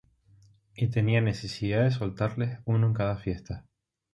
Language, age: Spanish, 19-29